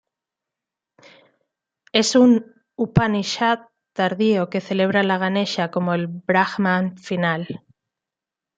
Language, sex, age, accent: Spanish, female, 30-39, España: Centro-Sur peninsular (Madrid, Toledo, Castilla-La Mancha)